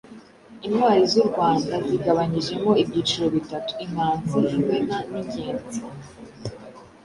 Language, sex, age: Kinyarwanda, female, under 19